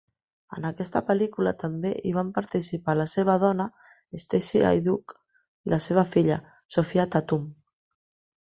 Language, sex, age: Catalan, female, 40-49